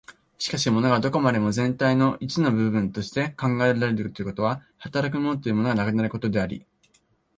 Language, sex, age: Japanese, male, 19-29